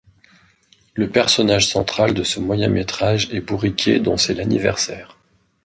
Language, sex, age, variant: French, male, 40-49, Français de métropole